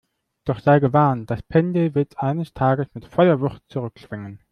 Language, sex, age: German, male, 19-29